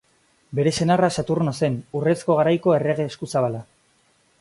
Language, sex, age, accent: Basque, male, under 19, Mendebalekoa (Araba, Bizkaia, Gipuzkoako mendebaleko herri batzuk)